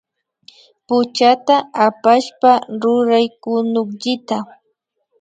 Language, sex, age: Imbabura Highland Quichua, female, 19-29